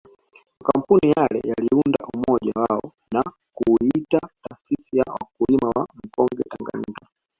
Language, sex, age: Swahili, male, 19-29